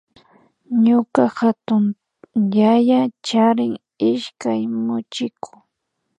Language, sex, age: Imbabura Highland Quichua, female, 30-39